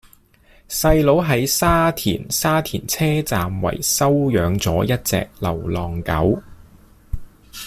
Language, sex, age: Cantonese, male, 40-49